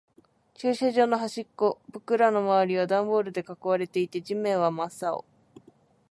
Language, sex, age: Japanese, female, 19-29